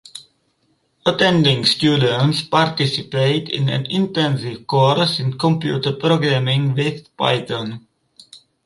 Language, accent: English, United States English; England English